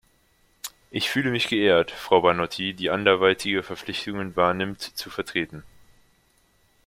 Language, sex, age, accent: German, male, 19-29, Deutschland Deutsch